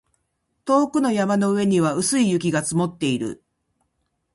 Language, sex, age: Japanese, female, 50-59